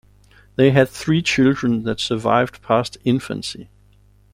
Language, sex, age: English, male, 40-49